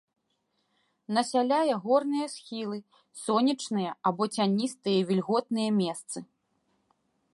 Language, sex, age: Belarusian, female, 30-39